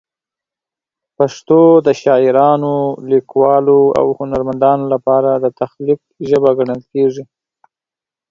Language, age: Pashto, 30-39